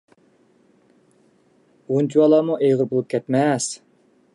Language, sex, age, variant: Uyghur, male, 80-89, ئۇيغۇر تىلى